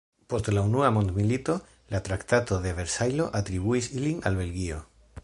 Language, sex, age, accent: Esperanto, male, 40-49, Internacia